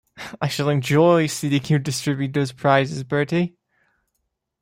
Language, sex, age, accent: English, male, 19-29, England English